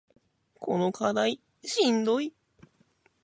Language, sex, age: Japanese, male, 19-29